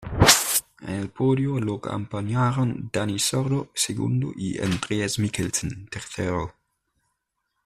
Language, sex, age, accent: Spanish, male, 19-29, España: Norte peninsular (Asturias, Castilla y León, Cantabria, País Vasco, Navarra, Aragón, La Rioja, Guadalajara, Cuenca)